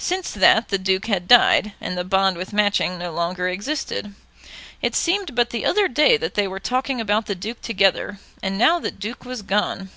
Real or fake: real